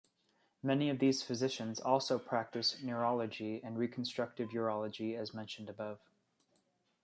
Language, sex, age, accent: English, male, 19-29, United States English